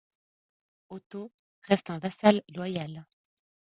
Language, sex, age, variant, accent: French, female, 30-39, Français d'Europe, Français de Suisse